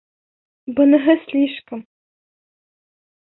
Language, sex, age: Bashkir, female, 19-29